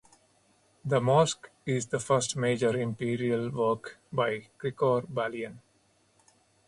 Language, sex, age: English, male, 40-49